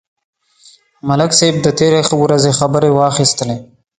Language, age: Pashto, 19-29